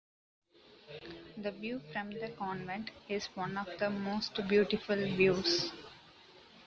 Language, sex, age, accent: English, female, 19-29, United States English